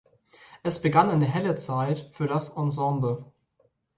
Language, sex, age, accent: German, male, 19-29, Deutschland Deutsch